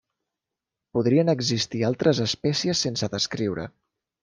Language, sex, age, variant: Catalan, male, 30-39, Central